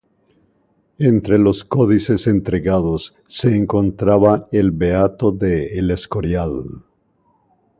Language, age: Spanish, 50-59